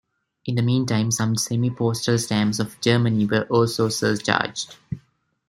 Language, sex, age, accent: English, male, 19-29, India and South Asia (India, Pakistan, Sri Lanka)